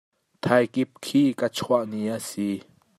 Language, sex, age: Hakha Chin, male, 30-39